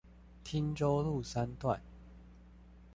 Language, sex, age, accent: Chinese, male, 19-29, 出生地：彰化縣